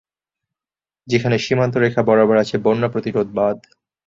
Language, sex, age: Bengali, male, 19-29